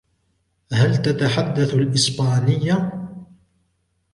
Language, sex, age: Arabic, male, 19-29